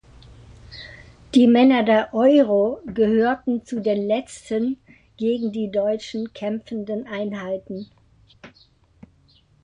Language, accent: German, Deutschland Deutsch